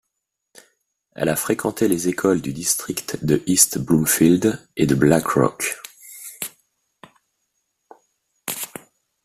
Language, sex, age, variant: French, male, 40-49, Français de métropole